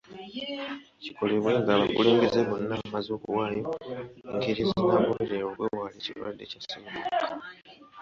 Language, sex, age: Ganda, male, 19-29